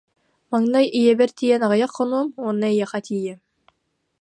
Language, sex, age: Yakut, female, 19-29